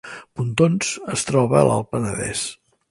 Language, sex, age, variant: Catalan, male, 60-69, Central